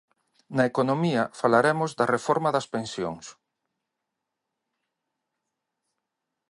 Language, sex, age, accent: Galician, male, 40-49, Normativo (estándar)